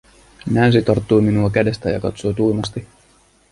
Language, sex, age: Finnish, male, 30-39